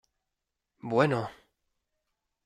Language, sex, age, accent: Spanish, male, 19-29, España: Centro-Sur peninsular (Madrid, Toledo, Castilla-La Mancha)